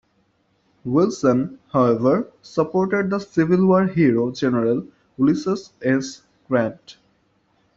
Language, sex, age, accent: English, male, 19-29, India and South Asia (India, Pakistan, Sri Lanka)